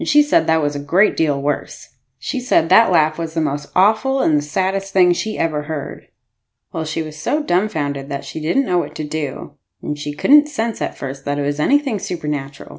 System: none